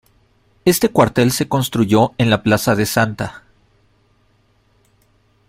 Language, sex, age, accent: Spanish, male, 40-49, México